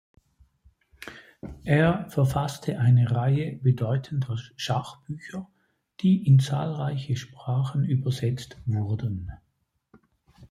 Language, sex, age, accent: German, male, 50-59, Schweizerdeutsch